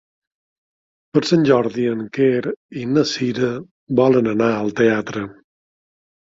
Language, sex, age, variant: Catalan, male, 50-59, Balear